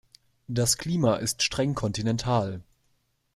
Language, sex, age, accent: German, male, 19-29, Deutschland Deutsch